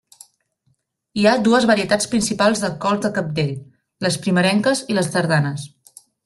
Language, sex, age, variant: Catalan, female, 19-29, Nord-Occidental